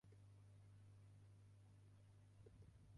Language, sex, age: Japanese, male, 19-29